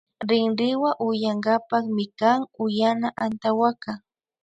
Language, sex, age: Imbabura Highland Quichua, female, 19-29